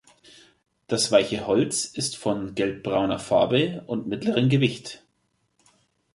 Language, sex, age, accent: German, male, 30-39, Deutschland Deutsch